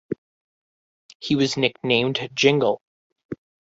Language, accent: English, United States English